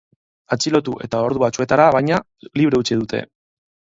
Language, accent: Basque, Mendebalekoa (Araba, Bizkaia, Gipuzkoako mendebaleko herri batzuk)